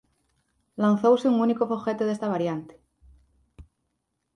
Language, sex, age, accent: Galician, female, 30-39, Atlántico (seseo e gheada)